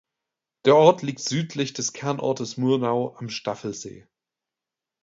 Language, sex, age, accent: German, male, 19-29, Deutschland Deutsch